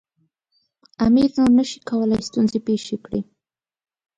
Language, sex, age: Pashto, female, 19-29